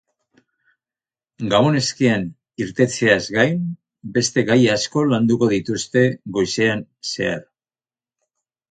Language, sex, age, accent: Basque, male, 50-59, Mendebalekoa (Araba, Bizkaia, Gipuzkoako mendebaleko herri batzuk)